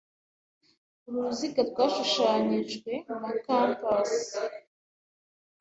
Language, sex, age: Kinyarwanda, female, 19-29